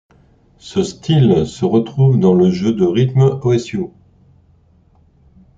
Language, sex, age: French, male, 60-69